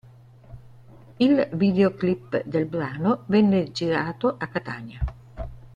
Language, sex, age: Italian, female, 70-79